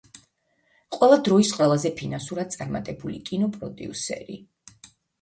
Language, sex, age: Georgian, female, 50-59